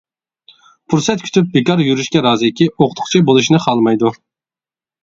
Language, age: Uyghur, 19-29